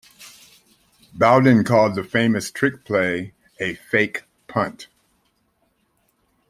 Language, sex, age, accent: English, male, 60-69, United States English